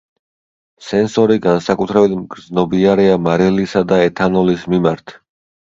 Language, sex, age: Georgian, male, 30-39